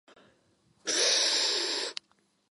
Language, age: English, 19-29